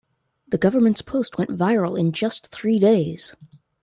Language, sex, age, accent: English, female, 30-39, United States English